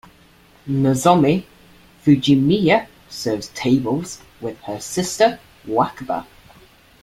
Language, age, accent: English, under 19, England English